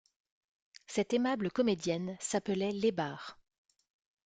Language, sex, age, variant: French, female, 19-29, Français de métropole